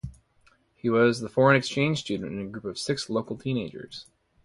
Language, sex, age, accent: English, male, 30-39, United States English